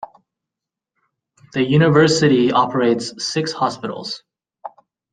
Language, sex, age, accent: English, male, 30-39, United States English